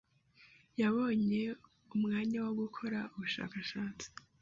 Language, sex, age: Kinyarwanda, female, 50-59